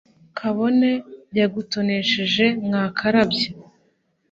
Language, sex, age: Kinyarwanda, female, 19-29